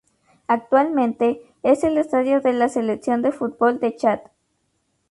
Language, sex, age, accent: Spanish, female, 19-29, México